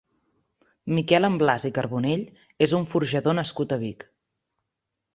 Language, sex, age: Catalan, female, 30-39